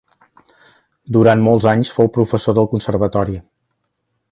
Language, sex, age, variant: Catalan, male, 60-69, Central